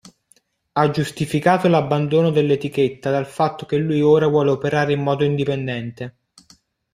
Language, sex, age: Italian, male, under 19